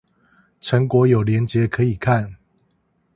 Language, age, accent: Chinese, 50-59, 出生地：臺北市